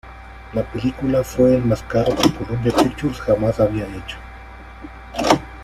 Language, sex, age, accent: Spanish, male, 40-49, Andino-Pacífico: Colombia, Perú, Ecuador, oeste de Bolivia y Venezuela andina